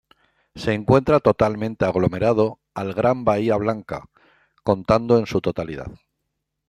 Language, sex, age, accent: Spanish, male, 60-69, España: Centro-Sur peninsular (Madrid, Toledo, Castilla-La Mancha)